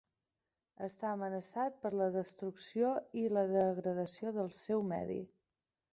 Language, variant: Catalan, Nord-Occidental